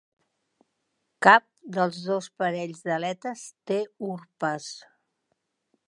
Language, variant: Catalan, Central